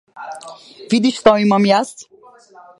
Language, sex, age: Macedonian, female, 19-29